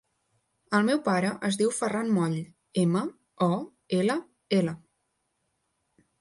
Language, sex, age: Catalan, female, 19-29